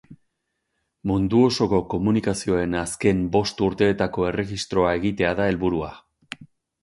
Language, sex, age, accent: Basque, male, 50-59, Erdialdekoa edo Nafarra (Gipuzkoa, Nafarroa)